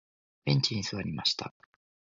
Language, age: Japanese, 19-29